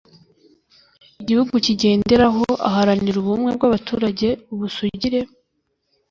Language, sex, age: Kinyarwanda, female, under 19